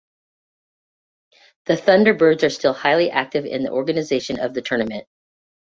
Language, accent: English, United States English